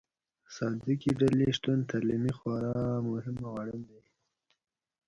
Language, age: Pashto, under 19